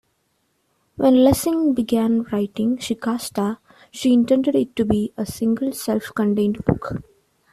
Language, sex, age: English, female, 19-29